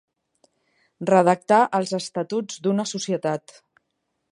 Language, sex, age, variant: Catalan, female, 50-59, Central